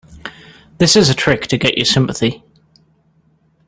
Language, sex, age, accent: English, male, 19-29, England English